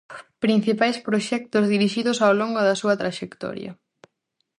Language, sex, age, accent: Galician, female, 19-29, Normativo (estándar)